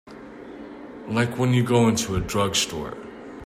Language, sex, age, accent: English, male, 40-49, United States English